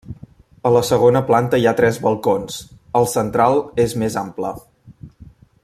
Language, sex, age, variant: Catalan, male, 19-29, Central